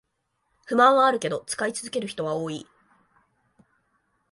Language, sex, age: Japanese, female, 19-29